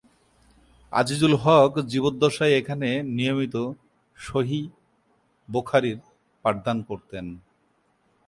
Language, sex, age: Bengali, male, 30-39